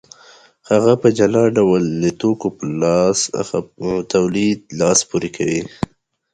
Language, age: Pashto, 19-29